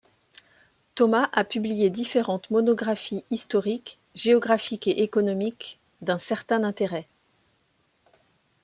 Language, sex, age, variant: French, female, 40-49, Français de métropole